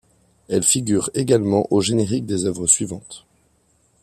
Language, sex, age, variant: French, male, 30-39, Français de métropole